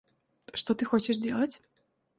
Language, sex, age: Russian, female, 19-29